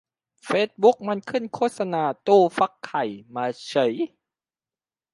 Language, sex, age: Thai, male, 19-29